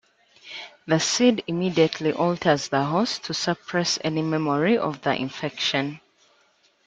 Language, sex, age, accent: English, female, 19-29, England English